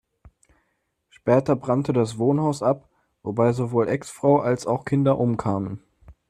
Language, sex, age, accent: German, male, 19-29, Deutschland Deutsch